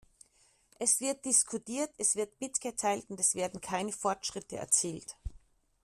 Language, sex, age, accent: German, female, 50-59, Österreichisches Deutsch